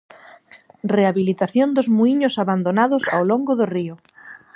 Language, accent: Galician, Normativo (estándar)